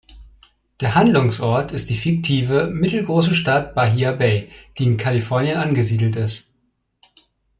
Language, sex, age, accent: German, male, 19-29, Deutschland Deutsch